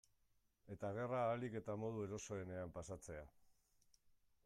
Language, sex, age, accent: Basque, male, 50-59, Mendebalekoa (Araba, Bizkaia, Gipuzkoako mendebaleko herri batzuk)